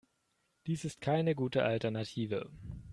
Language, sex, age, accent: German, male, 19-29, Deutschland Deutsch